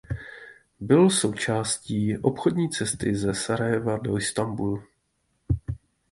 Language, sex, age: Czech, male, 30-39